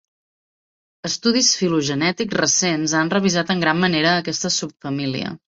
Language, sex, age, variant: Catalan, female, 30-39, Central